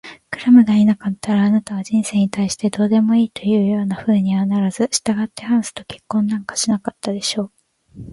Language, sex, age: Japanese, female, 19-29